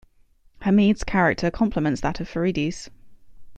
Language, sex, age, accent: English, female, 19-29, England English